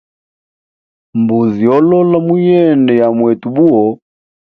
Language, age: Hemba, 30-39